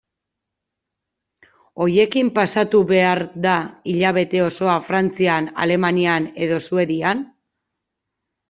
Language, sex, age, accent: Basque, female, 30-39, Erdialdekoa edo Nafarra (Gipuzkoa, Nafarroa)